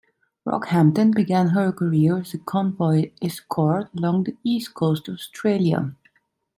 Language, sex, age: English, female, 30-39